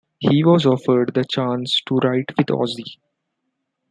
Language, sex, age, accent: English, male, 19-29, India and South Asia (India, Pakistan, Sri Lanka)